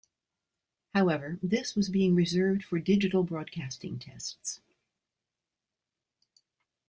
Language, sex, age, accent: English, female, 60-69, United States English